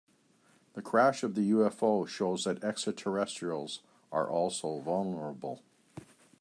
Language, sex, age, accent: English, male, 60-69, Canadian English